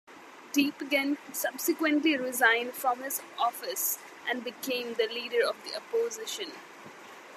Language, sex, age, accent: English, female, 19-29, India and South Asia (India, Pakistan, Sri Lanka)